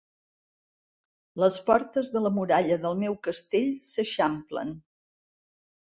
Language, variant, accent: Catalan, Central, central